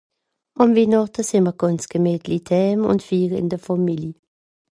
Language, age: Swiss German, 50-59